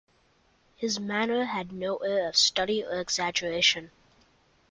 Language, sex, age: English, male, under 19